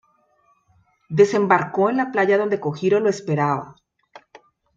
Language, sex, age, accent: Spanish, female, 40-49, Andino-Pacífico: Colombia, Perú, Ecuador, oeste de Bolivia y Venezuela andina